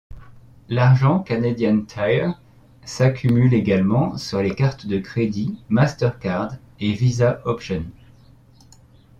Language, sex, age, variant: French, male, 30-39, Français de métropole